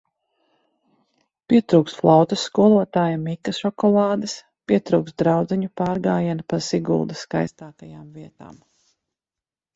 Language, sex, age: Latvian, female, 40-49